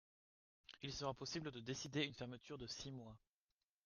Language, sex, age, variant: French, male, 19-29, Français de métropole